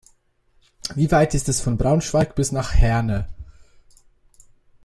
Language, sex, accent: German, male, Schweizerdeutsch